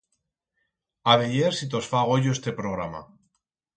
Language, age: Aragonese, 30-39